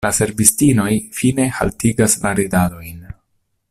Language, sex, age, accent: Esperanto, male, 30-39, Internacia